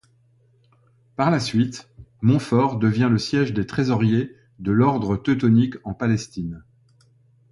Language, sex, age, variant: French, male, 60-69, Français de métropole